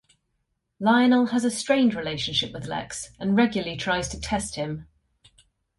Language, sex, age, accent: English, female, 30-39, England English